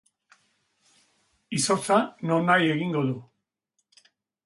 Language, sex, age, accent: Basque, male, 70-79, Erdialdekoa edo Nafarra (Gipuzkoa, Nafarroa)